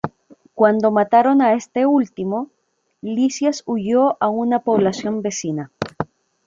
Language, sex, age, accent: Spanish, female, 30-39, Chileno: Chile, Cuyo